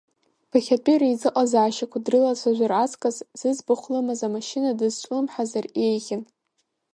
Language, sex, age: Abkhazian, female, under 19